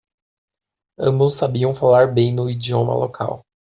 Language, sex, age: Portuguese, female, 30-39